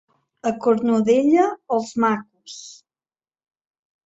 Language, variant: Catalan, Central